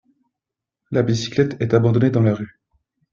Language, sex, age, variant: French, male, 30-39, Français de métropole